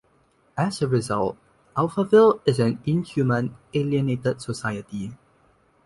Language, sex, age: English, male, under 19